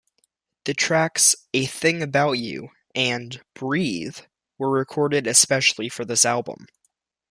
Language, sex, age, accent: English, male, under 19, United States English